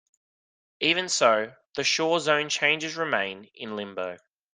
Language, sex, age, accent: English, male, 19-29, Australian English